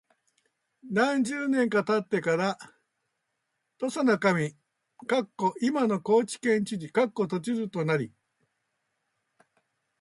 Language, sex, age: Japanese, male, 60-69